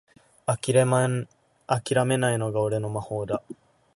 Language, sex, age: Japanese, male, 19-29